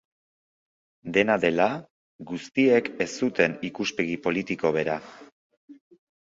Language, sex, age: Basque, male, 19-29